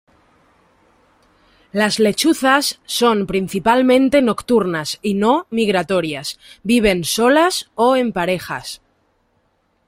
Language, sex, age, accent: Spanish, female, 19-29, España: Centro-Sur peninsular (Madrid, Toledo, Castilla-La Mancha)